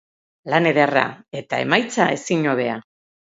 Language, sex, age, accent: Basque, female, 50-59, Erdialdekoa edo Nafarra (Gipuzkoa, Nafarroa)